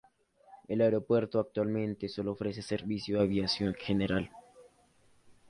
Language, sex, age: Spanish, male, under 19